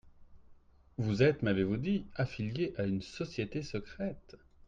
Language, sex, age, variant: French, male, 30-39, Français de métropole